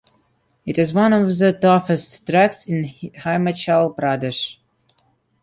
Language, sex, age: English, male, under 19